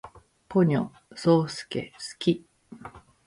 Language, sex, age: Japanese, female, 40-49